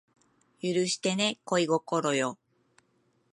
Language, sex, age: Japanese, female, 50-59